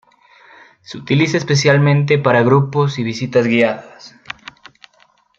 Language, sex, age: Spanish, male, 19-29